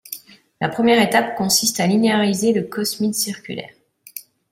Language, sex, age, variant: French, female, 30-39, Français de métropole